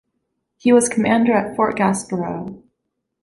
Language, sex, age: English, female, 19-29